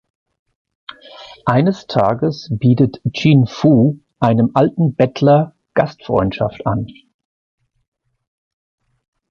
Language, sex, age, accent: German, male, 50-59, Deutschland Deutsch